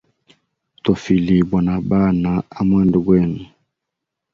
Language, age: Hemba, 19-29